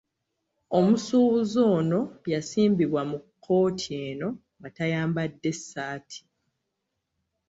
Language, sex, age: Ganda, female, 19-29